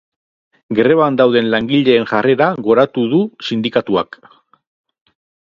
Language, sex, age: Basque, male, 40-49